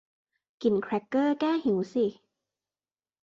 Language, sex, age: Thai, female, 19-29